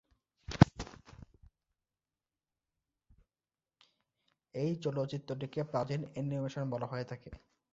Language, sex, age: Bengali, male, 19-29